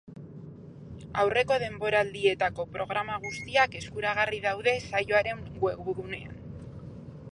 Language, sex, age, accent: Basque, female, 40-49, Mendebalekoa (Araba, Bizkaia, Gipuzkoako mendebaleko herri batzuk)